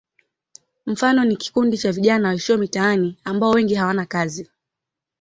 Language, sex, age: Swahili, female, 19-29